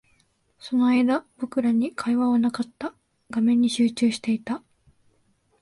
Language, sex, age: Japanese, female, 19-29